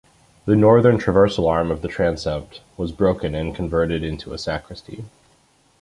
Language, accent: English, United States English